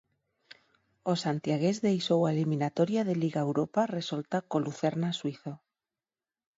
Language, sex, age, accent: Galician, female, 40-49, Normativo (estándar)